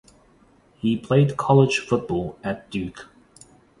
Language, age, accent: English, 19-29, New Zealand English